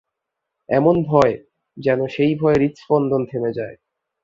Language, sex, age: Bengali, male, 19-29